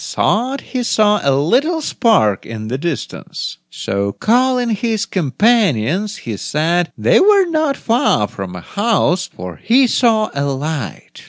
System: none